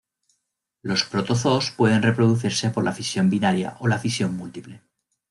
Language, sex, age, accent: Spanish, male, 30-39, España: Centro-Sur peninsular (Madrid, Toledo, Castilla-La Mancha)